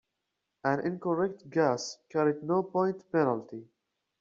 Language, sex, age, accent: English, male, 19-29, United States English